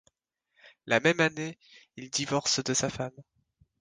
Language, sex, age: French, male, 19-29